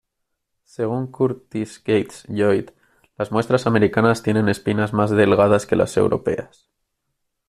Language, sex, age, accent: Spanish, male, 19-29, España: Centro-Sur peninsular (Madrid, Toledo, Castilla-La Mancha)